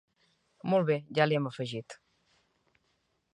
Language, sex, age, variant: Catalan, female, 40-49, Central